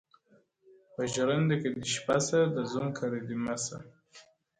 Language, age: Pashto, under 19